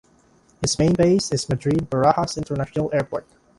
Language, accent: English, Filipino